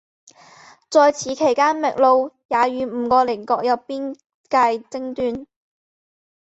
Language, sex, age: Chinese, female, 19-29